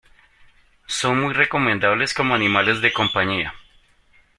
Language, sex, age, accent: Spanish, male, 40-49, Andino-Pacífico: Colombia, Perú, Ecuador, oeste de Bolivia y Venezuela andina